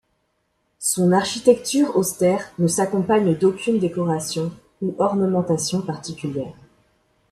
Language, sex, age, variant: French, male, 19-29, Français de métropole